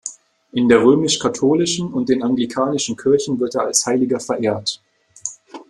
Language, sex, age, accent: German, male, 19-29, Deutschland Deutsch